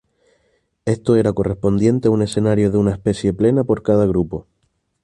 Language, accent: Spanish, España: Islas Canarias